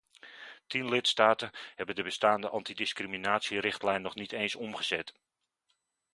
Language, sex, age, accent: Dutch, male, 40-49, Nederlands Nederlands